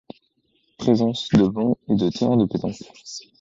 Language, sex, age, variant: French, male, 19-29, Français de métropole